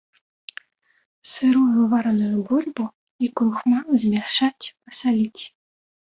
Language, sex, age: Belarusian, female, 19-29